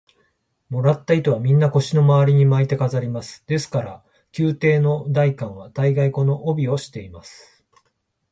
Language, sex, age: Japanese, male, 40-49